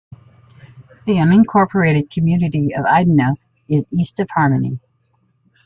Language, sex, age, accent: English, female, 60-69, United States English